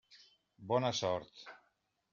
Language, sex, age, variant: Catalan, male, 50-59, Central